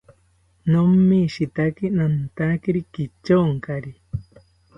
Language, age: South Ucayali Ashéninka, 30-39